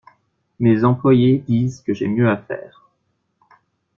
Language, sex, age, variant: French, male, 19-29, Français de métropole